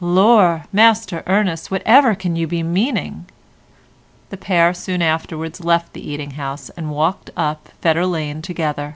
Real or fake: real